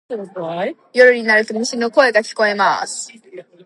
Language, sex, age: Japanese, female, under 19